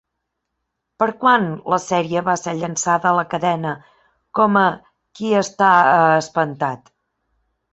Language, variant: Catalan, Central